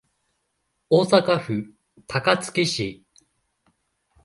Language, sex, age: Japanese, male, 19-29